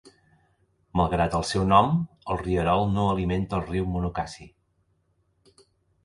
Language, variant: Catalan, Central